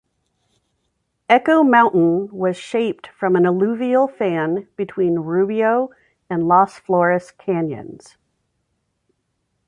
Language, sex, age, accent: English, female, 50-59, United States English